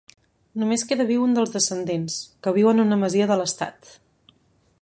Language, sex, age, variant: Catalan, female, 19-29, Central